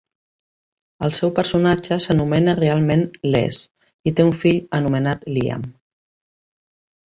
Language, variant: Catalan, Central